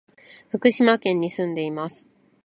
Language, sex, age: Japanese, female, 30-39